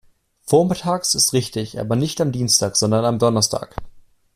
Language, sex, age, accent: German, male, 19-29, Deutschland Deutsch